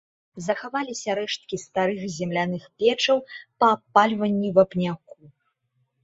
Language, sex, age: Belarusian, female, 30-39